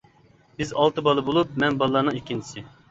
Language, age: Uyghur, 30-39